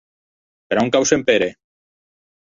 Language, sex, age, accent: Catalan, male, 40-49, valencià